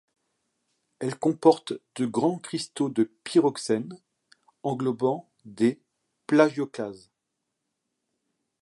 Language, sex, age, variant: French, male, 60-69, Français de métropole